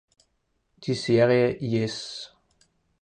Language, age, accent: German, 30-39, Österreichisches Deutsch